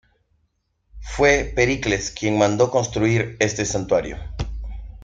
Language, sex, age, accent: Spanish, male, 30-39, Andino-Pacífico: Colombia, Perú, Ecuador, oeste de Bolivia y Venezuela andina